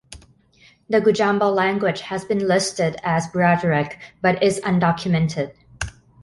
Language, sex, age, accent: English, female, 19-29, United States English